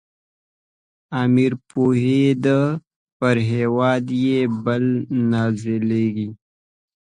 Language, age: Pashto, 19-29